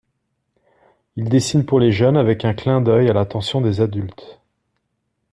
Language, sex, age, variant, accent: French, male, 40-49, Français d'Europe, Français de Suisse